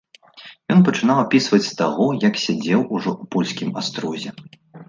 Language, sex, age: Belarusian, male, 19-29